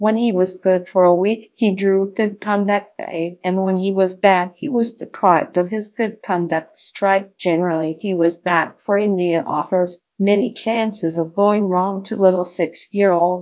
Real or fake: fake